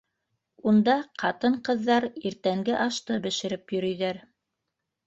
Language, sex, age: Bashkir, female, 50-59